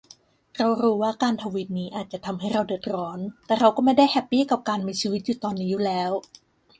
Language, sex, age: Thai, female, 30-39